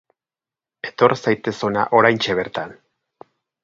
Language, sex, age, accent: Basque, male, 30-39, Erdialdekoa edo Nafarra (Gipuzkoa, Nafarroa)